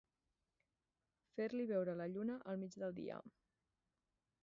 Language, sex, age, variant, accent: Catalan, female, 19-29, Central, central